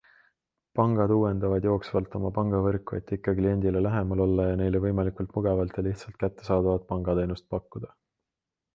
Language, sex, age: Estonian, male, 19-29